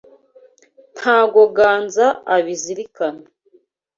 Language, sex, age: Kinyarwanda, female, 19-29